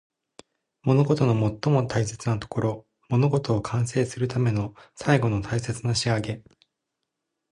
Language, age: Japanese, 19-29